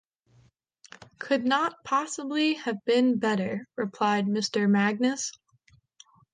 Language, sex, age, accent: English, female, 19-29, United States English